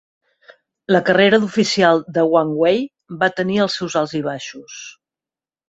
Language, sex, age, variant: Catalan, female, 50-59, Central